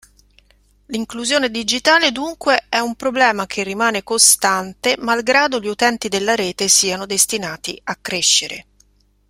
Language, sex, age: Italian, female, 50-59